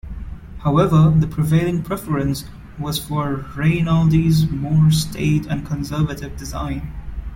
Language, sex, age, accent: English, male, 19-29, India and South Asia (India, Pakistan, Sri Lanka)